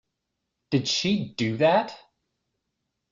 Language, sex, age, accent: English, male, 30-39, United States English